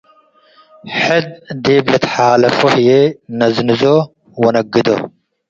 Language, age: Tigre, 19-29